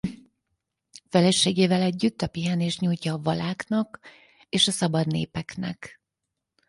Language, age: Hungarian, 50-59